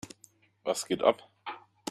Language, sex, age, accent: German, male, 40-49, Deutschland Deutsch